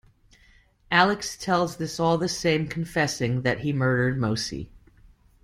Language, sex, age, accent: English, female, 40-49, United States English